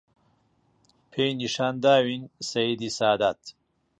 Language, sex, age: Central Kurdish, male, 40-49